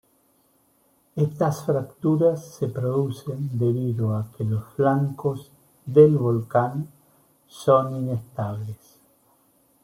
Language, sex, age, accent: Spanish, male, 50-59, Rioplatense: Argentina, Uruguay, este de Bolivia, Paraguay